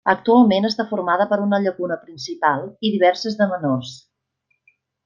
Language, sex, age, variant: Catalan, female, 40-49, Central